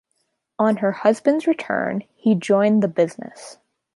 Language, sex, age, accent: English, female, under 19, United States English